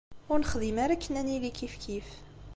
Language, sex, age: Kabyle, female, 19-29